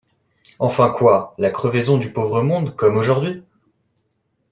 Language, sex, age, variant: French, male, 19-29, Français de métropole